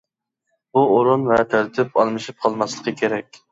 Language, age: Uyghur, 19-29